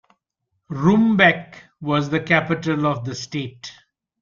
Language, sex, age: English, male, 50-59